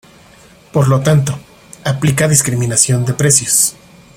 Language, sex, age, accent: Spanish, male, 30-39, México